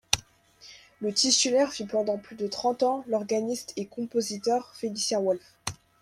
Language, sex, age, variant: French, female, under 19, Français de métropole